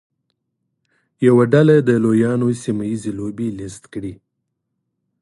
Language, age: Pashto, 30-39